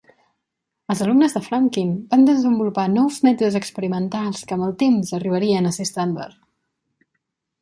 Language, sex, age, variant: Catalan, female, 19-29, Central